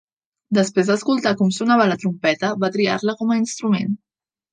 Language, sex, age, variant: Catalan, female, 19-29, Central